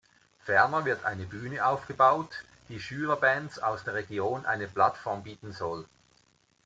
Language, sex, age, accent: German, male, 60-69, Schweizerdeutsch